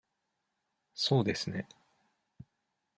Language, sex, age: Japanese, male, 19-29